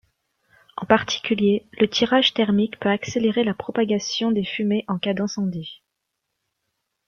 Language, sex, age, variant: French, female, 19-29, Français de métropole